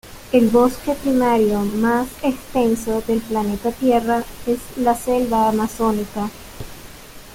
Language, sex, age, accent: Spanish, female, 30-39, Caribe: Cuba, Venezuela, Puerto Rico, República Dominicana, Panamá, Colombia caribeña, México caribeño, Costa del golfo de México